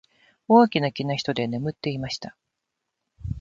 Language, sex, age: Japanese, female, 50-59